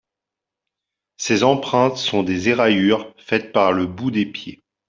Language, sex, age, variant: French, male, 30-39, Français de métropole